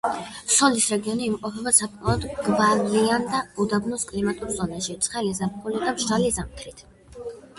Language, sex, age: Georgian, female, under 19